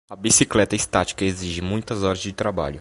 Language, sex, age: Portuguese, male, under 19